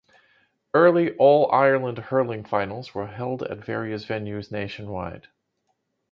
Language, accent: English, United States English